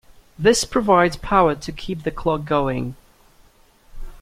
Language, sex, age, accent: English, male, 19-29, England English